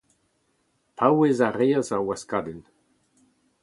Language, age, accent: Breton, 70-79, Leoneg